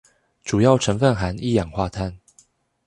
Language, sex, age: Chinese, male, 19-29